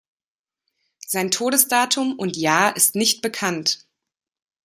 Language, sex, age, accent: German, female, 30-39, Deutschland Deutsch